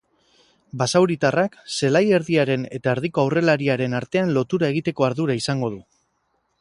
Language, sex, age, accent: Basque, male, 30-39, Mendebalekoa (Araba, Bizkaia, Gipuzkoako mendebaleko herri batzuk)